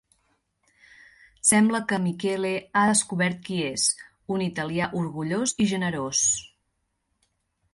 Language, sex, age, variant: Catalan, female, 30-39, Central